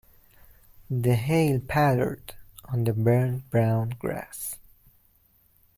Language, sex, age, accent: English, male, 19-29, United States English